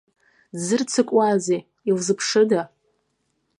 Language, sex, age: Abkhazian, female, 19-29